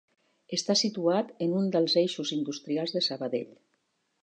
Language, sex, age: Catalan, female, 60-69